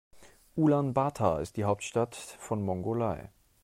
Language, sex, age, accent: German, male, 19-29, Deutschland Deutsch